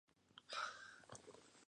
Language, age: English, 19-29